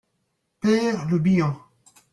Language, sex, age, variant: French, male, 40-49, Français de métropole